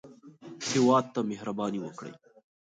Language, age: Pashto, 19-29